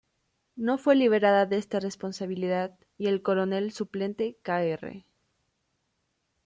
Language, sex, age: Spanish, female, 19-29